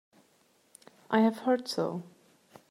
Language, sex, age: English, female, 30-39